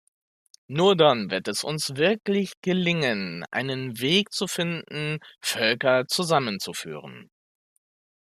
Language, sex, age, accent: German, male, 30-39, Deutschland Deutsch